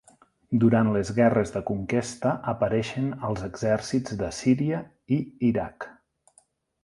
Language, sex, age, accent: Catalan, male, 40-49, central; nord-occidental